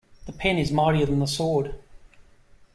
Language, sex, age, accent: English, male, 50-59, Australian English